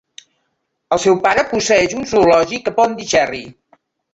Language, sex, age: Catalan, female, 60-69